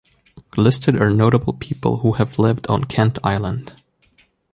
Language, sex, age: English, male, 19-29